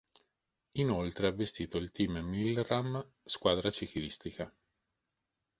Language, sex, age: Italian, male, 40-49